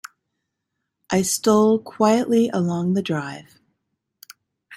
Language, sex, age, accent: English, female, 50-59, United States English